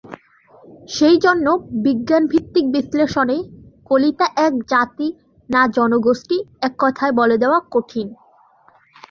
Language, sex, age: Bengali, female, under 19